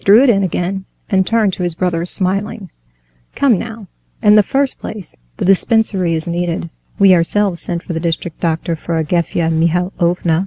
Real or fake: real